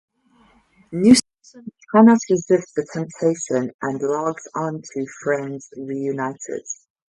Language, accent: English, Irish English